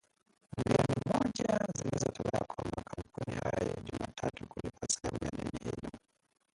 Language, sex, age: Swahili, male, 30-39